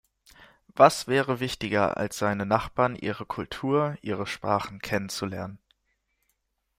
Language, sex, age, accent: German, male, 19-29, Deutschland Deutsch